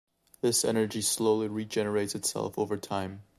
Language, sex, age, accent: English, male, 19-29, United States English